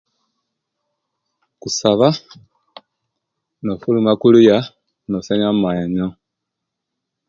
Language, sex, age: Kenyi, male, 40-49